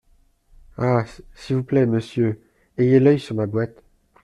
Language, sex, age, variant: French, male, 30-39, Français de métropole